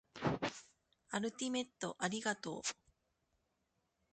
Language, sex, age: Japanese, female, 30-39